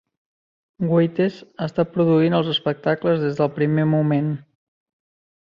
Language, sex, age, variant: Catalan, male, 30-39, Central